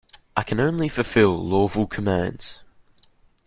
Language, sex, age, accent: English, male, under 19, Australian English